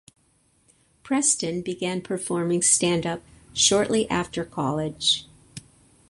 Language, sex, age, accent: English, female, 60-69, United States English